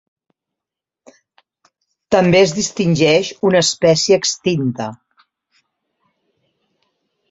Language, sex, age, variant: Catalan, female, 50-59, Central